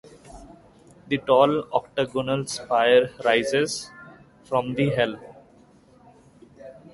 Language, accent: English, India and South Asia (India, Pakistan, Sri Lanka)